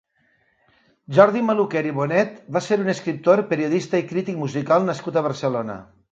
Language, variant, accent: Catalan, Valencià meridional, valencià